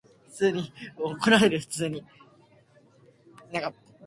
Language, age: Japanese, 19-29